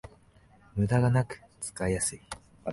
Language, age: Japanese, 19-29